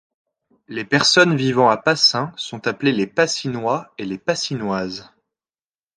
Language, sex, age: French, male, 19-29